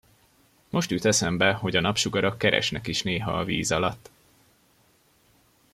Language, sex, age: Hungarian, male, 19-29